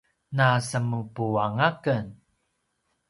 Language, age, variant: Paiwan, 30-39, pinayuanan a kinaikacedasan (東排灣語)